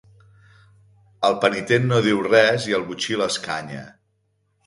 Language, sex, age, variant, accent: Catalan, male, 50-59, Central, central